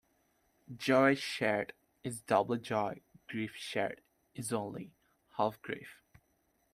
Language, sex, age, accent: English, male, 19-29, Malaysian English